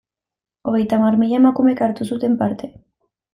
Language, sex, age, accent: Basque, female, 19-29, Erdialdekoa edo Nafarra (Gipuzkoa, Nafarroa)